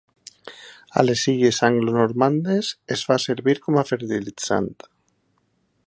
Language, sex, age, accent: Catalan, male, 40-49, valencià